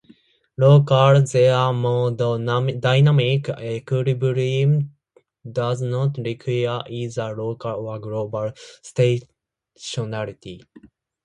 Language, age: English, 19-29